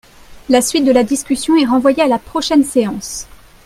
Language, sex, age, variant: French, female, 19-29, Français de métropole